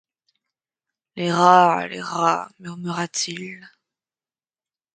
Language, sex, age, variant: French, female, under 19, Français de métropole